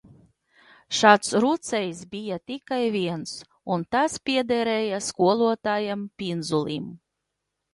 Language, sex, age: Latvian, female, 40-49